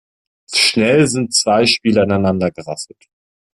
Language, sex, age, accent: German, male, 19-29, Deutschland Deutsch